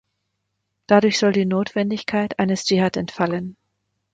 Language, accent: German, Deutschland Deutsch